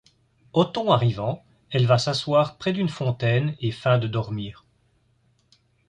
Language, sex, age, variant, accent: French, male, 50-59, Français d'Europe, Français de Belgique